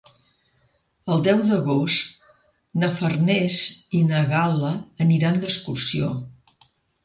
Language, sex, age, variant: Catalan, female, 60-69, Central